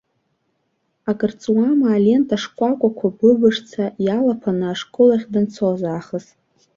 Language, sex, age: Abkhazian, female, under 19